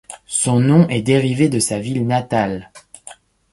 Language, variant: French, Français de métropole